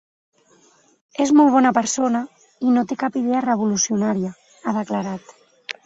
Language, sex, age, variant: Catalan, female, 19-29, Central